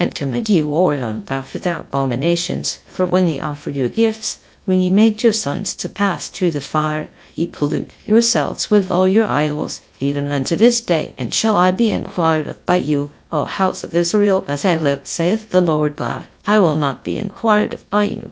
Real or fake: fake